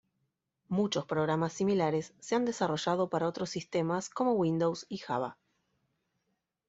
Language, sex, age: Spanish, female, 30-39